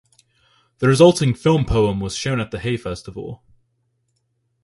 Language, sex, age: English, male, 19-29